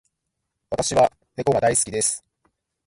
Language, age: Japanese, 30-39